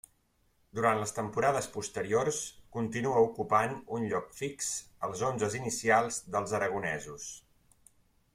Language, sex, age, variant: Catalan, male, 40-49, Central